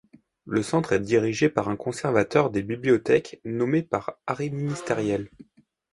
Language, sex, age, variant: French, male, 19-29, Français de métropole